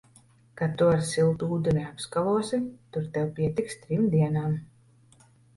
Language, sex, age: Latvian, female, 50-59